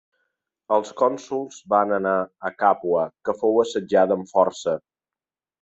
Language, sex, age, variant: Catalan, male, 40-49, Central